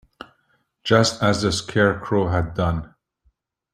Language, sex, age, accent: English, male, 50-59, United States English